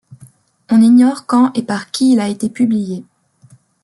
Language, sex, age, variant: French, female, 19-29, Français de métropole